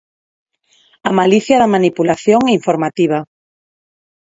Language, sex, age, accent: Galician, female, 40-49, Neofalante